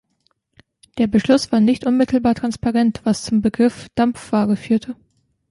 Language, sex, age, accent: German, female, 19-29, Deutschland Deutsch